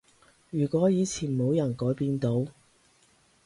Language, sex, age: Cantonese, female, 30-39